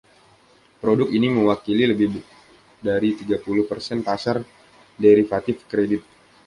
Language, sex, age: Indonesian, male, 19-29